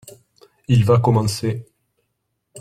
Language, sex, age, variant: French, male, 40-49, Français de métropole